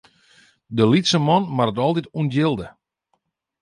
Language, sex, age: Western Frisian, male, 30-39